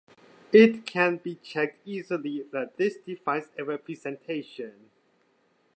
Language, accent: English, United States English